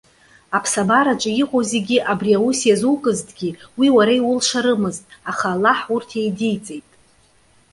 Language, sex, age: Abkhazian, female, 30-39